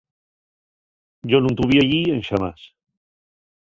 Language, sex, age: Asturian, male, 40-49